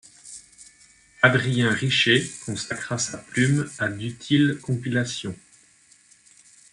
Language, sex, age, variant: French, male, 30-39, Français de métropole